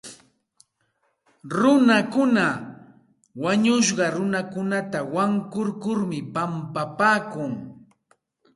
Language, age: Santa Ana de Tusi Pasco Quechua, 40-49